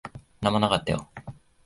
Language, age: Japanese, 19-29